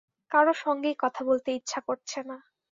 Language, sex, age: Bengali, female, 19-29